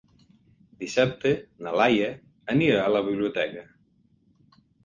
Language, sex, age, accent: Catalan, male, 50-59, occidental